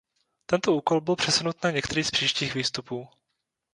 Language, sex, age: Czech, male, 19-29